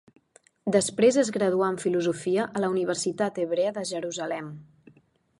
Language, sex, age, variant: Catalan, female, 19-29, Central